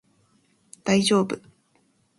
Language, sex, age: Japanese, female, 19-29